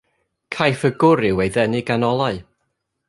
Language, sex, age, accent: Welsh, male, 30-39, Y Deyrnas Unedig Cymraeg